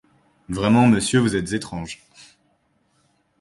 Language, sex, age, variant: French, male, 19-29, Français de métropole